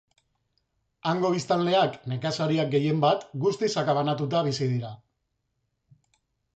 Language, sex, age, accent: Basque, male, 50-59, Mendebalekoa (Araba, Bizkaia, Gipuzkoako mendebaleko herri batzuk)